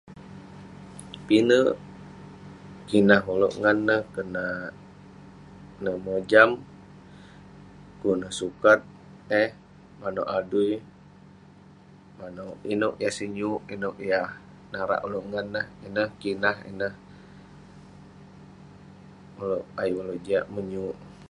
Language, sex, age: Western Penan, male, 19-29